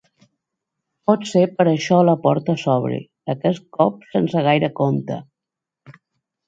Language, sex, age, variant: Catalan, female, 50-59, Balear